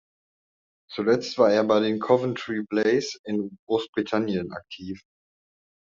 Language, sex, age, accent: German, male, 30-39, Deutschland Deutsch